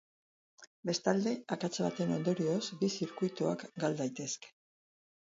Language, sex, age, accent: Basque, female, 60-69, Erdialdekoa edo Nafarra (Gipuzkoa, Nafarroa)